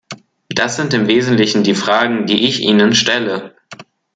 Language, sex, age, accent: German, male, under 19, Deutschland Deutsch